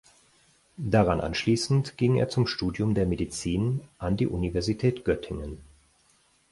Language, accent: German, Deutschland Deutsch